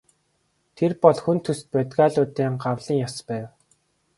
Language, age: Mongolian, 19-29